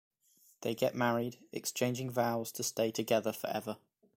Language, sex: English, male